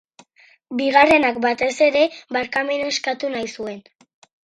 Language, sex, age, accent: Basque, female, under 19, Erdialdekoa edo Nafarra (Gipuzkoa, Nafarroa)